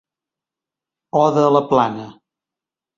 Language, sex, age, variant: Catalan, male, 60-69, Central